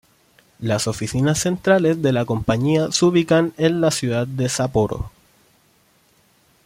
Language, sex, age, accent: Spanish, male, 19-29, Chileno: Chile, Cuyo